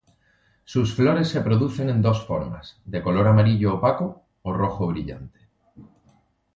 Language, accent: Spanish, España: Sur peninsular (Andalucia, Extremadura, Murcia)